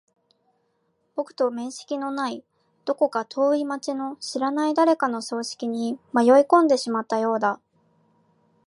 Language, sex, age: Japanese, female, 19-29